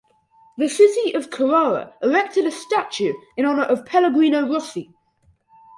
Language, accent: English, England English